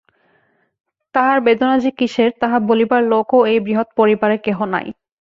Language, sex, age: Bengali, female, 19-29